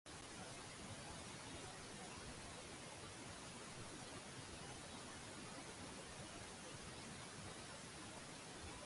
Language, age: Cantonese, 19-29